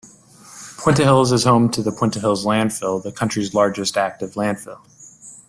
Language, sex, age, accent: English, male, 19-29, United States English